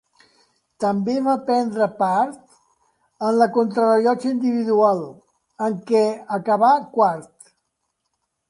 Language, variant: Catalan, Central